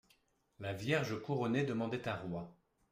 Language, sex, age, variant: French, male, 30-39, Français de métropole